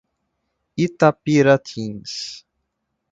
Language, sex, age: Portuguese, male, 19-29